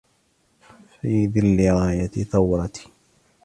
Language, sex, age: Arabic, male, 19-29